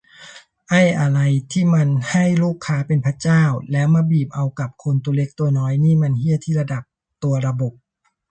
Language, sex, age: Thai, male, 40-49